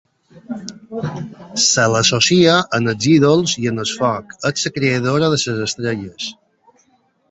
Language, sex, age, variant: Catalan, male, 40-49, Balear